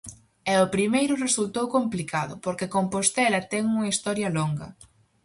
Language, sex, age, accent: Galician, female, under 19, Central (gheada)